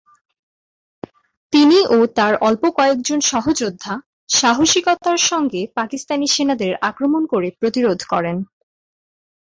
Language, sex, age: Bengali, female, under 19